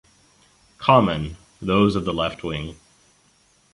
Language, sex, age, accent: English, male, 30-39, United States English